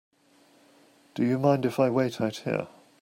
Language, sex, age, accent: English, male, 50-59, England English